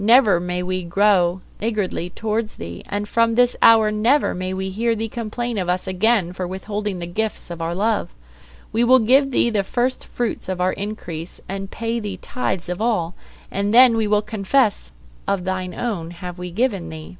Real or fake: real